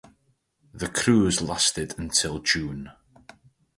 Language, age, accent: English, 30-39, Welsh English